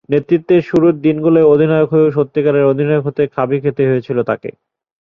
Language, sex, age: Bengali, male, 30-39